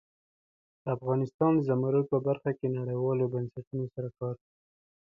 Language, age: Pashto, 19-29